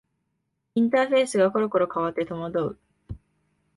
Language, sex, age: Japanese, female, 19-29